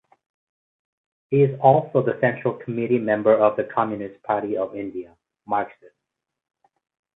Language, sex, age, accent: English, male, 30-39, Canadian English